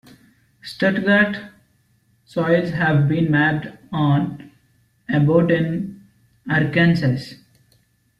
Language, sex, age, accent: English, male, 19-29, India and South Asia (India, Pakistan, Sri Lanka)